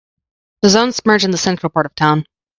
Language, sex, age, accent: English, female, 19-29, United States English